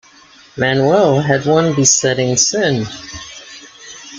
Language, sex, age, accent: English, female, 60-69, United States English